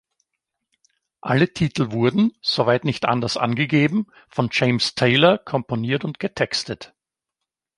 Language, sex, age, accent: German, male, 50-59, Österreichisches Deutsch